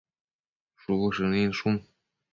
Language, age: Matsés, under 19